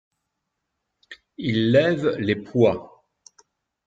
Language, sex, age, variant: French, male, 40-49, Français de métropole